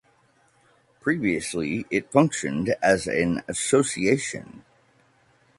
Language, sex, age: English, male, 40-49